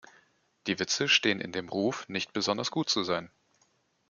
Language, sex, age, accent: German, male, 19-29, Deutschland Deutsch